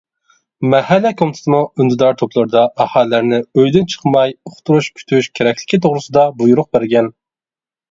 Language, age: Uyghur, 19-29